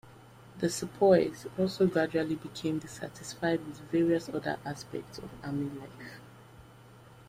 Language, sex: English, female